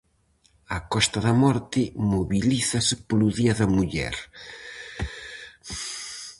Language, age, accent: Galician, 50-59, Central (gheada)